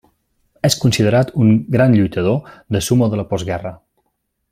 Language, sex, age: Catalan, male, 40-49